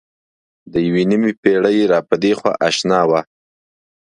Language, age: Pashto, 30-39